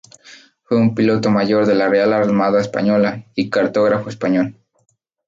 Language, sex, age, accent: Spanish, male, 19-29, México